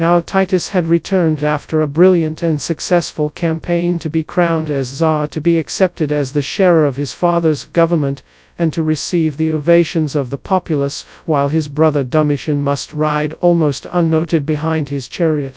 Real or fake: fake